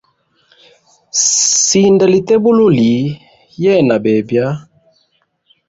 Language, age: Hemba, 19-29